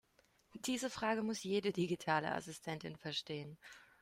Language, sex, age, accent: German, female, 19-29, Deutschland Deutsch